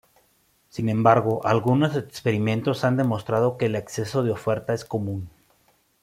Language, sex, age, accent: Spanish, male, 19-29, México